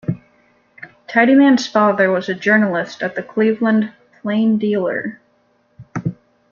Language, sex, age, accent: English, female, 19-29, United States English